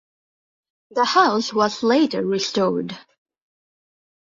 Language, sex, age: English, female, 19-29